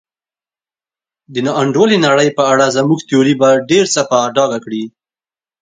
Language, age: Pashto, 19-29